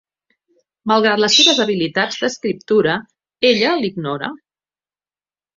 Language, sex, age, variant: Catalan, female, 50-59, Central